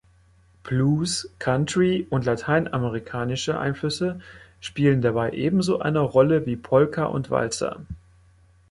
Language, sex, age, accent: German, male, 30-39, Deutschland Deutsch